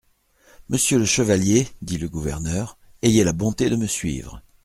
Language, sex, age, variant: French, male, 40-49, Français de métropole